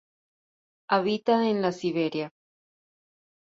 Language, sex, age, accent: Spanish, female, 30-39, Caribe: Cuba, Venezuela, Puerto Rico, República Dominicana, Panamá, Colombia caribeña, México caribeño, Costa del golfo de México